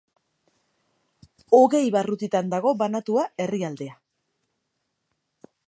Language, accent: Basque, Erdialdekoa edo Nafarra (Gipuzkoa, Nafarroa)